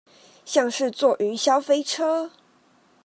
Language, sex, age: Chinese, female, 19-29